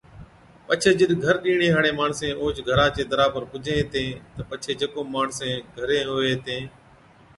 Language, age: Od, 50-59